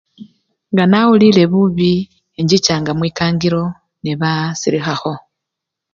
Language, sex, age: Luyia, female, 50-59